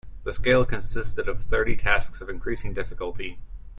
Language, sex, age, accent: English, male, 19-29, United States English